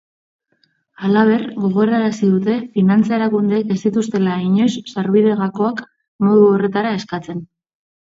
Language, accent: Basque, Mendebalekoa (Araba, Bizkaia, Gipuzkoako mendebaleko herri batzuk)